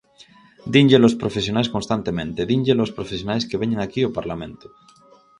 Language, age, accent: Galician, 19-29, Normativo (estándar)